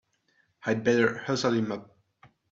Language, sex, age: English, male, 19-29